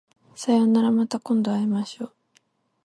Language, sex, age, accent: Japanese, female, 19-29, 関西弁